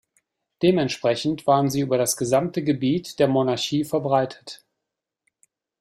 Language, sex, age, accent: German, male, 50-59, Deutschland Deutsch